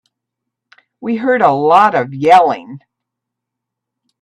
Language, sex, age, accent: English, female, 60-69, United States English